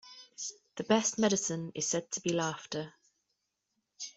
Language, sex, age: English, female, 30-39